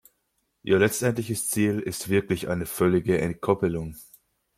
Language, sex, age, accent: German, male, 19-29, Deutschland Deutsch